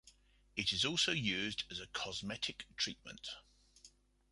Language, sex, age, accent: English, male, 50-59, England English